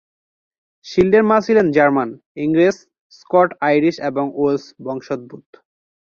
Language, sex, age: Bengali, male, 19-29